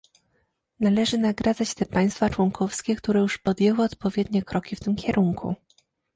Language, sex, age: Polish, female, 19-29